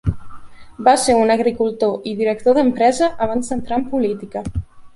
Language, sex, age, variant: Catalan, female, 19-29, Central